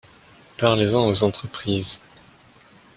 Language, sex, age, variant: French, male, 19-29, Français de métropole